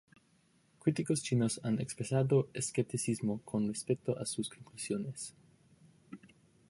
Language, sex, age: Spanish, male, 19-29